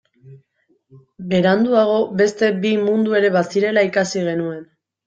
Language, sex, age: Basque, female, 19-29